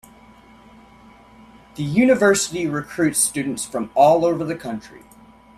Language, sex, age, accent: English, male, 19-29, Irish English